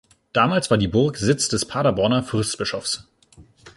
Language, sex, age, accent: German, male, 19-29, Deutschland Deutsch